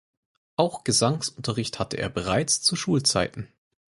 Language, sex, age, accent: German, male, 19-29, Deutschland Deutsch